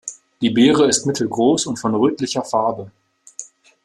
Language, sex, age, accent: German, male, 19-29, Deutschland Deutsch